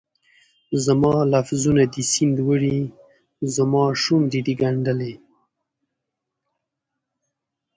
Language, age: Pashto, 30-39